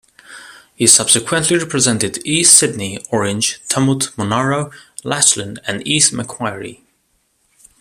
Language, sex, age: English, male, 19-29